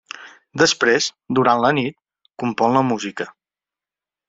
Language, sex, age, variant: Catalan, male, 40-49, Central